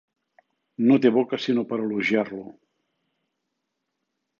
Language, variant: Catalan, Central